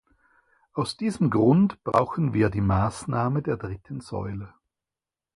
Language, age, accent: German, 50-59, Schweizerdeutsch